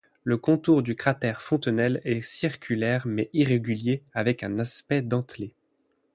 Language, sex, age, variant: French, male, 19-29, Français de métropole